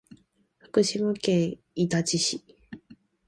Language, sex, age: Japanese, female, 19-29